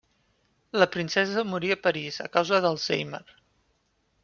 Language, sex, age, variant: Catalan, male, 19-29, Central